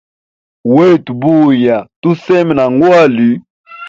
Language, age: Hemba, 30-39